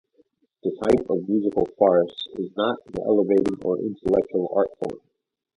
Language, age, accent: English, 40-49, United States English